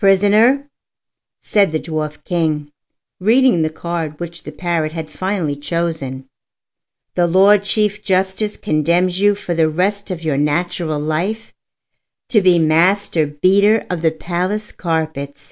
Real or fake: real